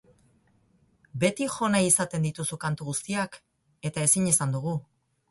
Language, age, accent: Basque, 50-59, Erdialdekoa edo Nafarra (Gipuzkoa, Nafarroa)